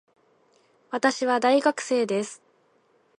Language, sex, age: Japanese, female, 19-29